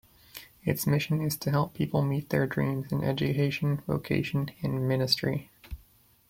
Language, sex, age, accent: English, male, 30-39, United States English